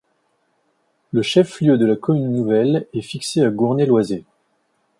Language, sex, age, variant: French, male, 30-39, Français de métropole